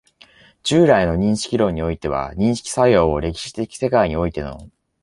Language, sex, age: Japanese, male, 30-39